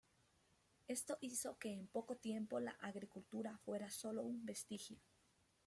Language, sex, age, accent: Spanish, female, 19-29, Andino-Pacífico: Colombia, Perú, Ecuador, oeste de Bolivia y Venezuela andina